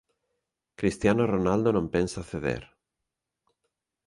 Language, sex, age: Galician, male, 40-49